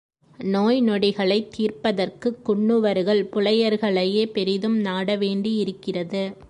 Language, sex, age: Tamil, female, 30-39